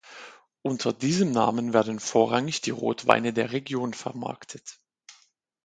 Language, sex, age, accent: German, male, 40-49, Deutschland Deutsch